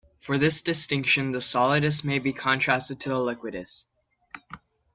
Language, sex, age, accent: English, male, under 19, United States English